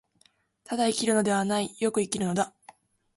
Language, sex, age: Japanese, female, 19-29